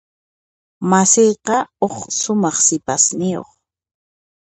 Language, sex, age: Puno Quechua, female, 30-39